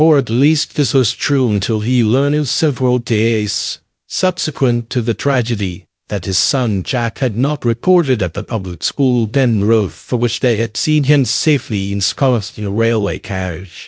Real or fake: fake